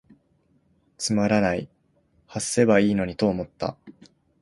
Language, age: Japanese, 19-29